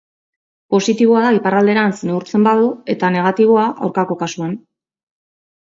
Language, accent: Basque, Mendebalekoa (Araba, Bizkaia, Gipuzkoako mendebaleko herri batzuk)